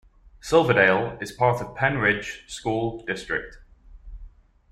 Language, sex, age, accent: English, male, 19-29, England English